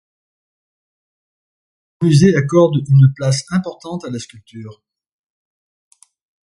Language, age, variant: French, 70-79, Français de métropole